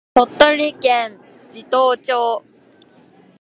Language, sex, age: Japanese, female, 19-29